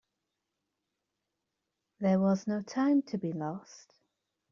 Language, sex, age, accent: English, female, 40-49, England English